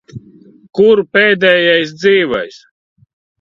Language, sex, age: Latvian, male, 50-59